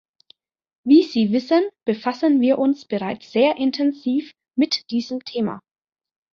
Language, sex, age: German, female, 30-39